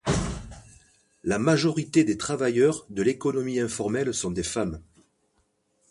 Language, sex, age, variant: French, male, 50-59, Français de métropole